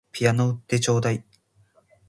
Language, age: Japanese, 19-29